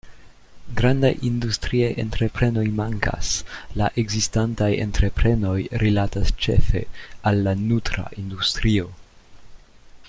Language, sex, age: Esperanto, male, 19-29